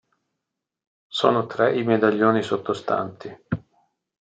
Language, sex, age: Italian, male, 50-59